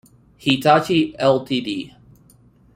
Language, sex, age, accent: Spanish, male, 19-29, Caribe: Cuba, Venezuela, Puerto Rico, República Dominicana, Panamá, Colombia caribeña, México caribeño, Costa del golfo de México